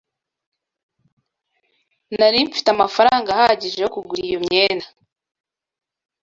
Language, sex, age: Kinyarwanda, female, 19-29